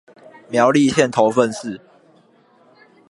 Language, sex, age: Chinese, male, under 19